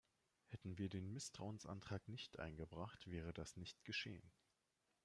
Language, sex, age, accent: German, male, 30-39, Deutschland Deutsch